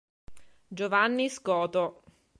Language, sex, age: Italian, female, 30-39